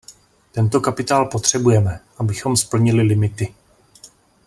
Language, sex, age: Czech, male, 30-39